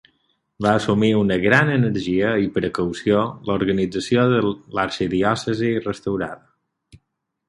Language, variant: Catalan, Balear